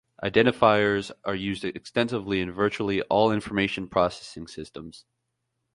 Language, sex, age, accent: English, male, 19-29, United States English